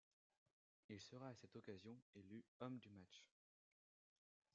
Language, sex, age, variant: French, male, under 19, Français de métropole